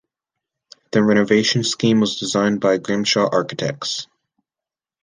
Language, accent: English, United States English